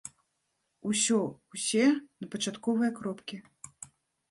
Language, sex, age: Belarusian, female, 40-49